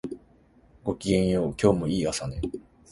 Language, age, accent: Japanese, 30-39, 関西